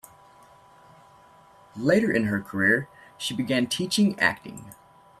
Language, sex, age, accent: English, male, 19-29, Irish English